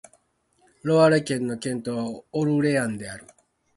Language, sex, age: Japanese, male, 50-59